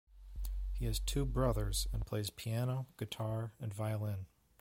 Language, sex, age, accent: English, male, 30-39, United States English